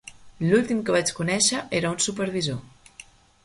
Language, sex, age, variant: Catalan, female, 30-39, Central